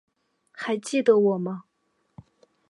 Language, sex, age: Chinese, female, 19-29